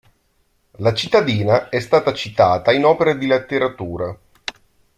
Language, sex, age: Italian, male, 30-39